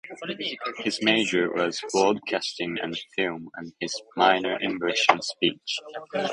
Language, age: English, 19-29